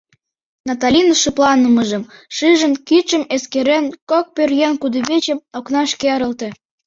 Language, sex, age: Mari, male, under 19